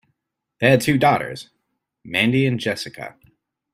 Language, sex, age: English, male, 30-39